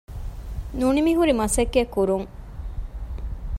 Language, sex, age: Divehi, female, 30-39